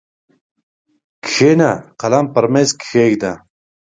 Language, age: Pashto, 19-29